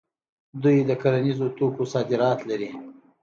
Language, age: Pashto, 30-39